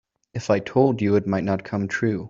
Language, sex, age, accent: English, male, 19-29, United States English